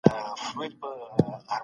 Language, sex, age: Pashto, female, 30-39